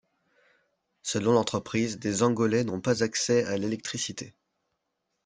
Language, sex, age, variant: French, male, 19-29, Français de métropole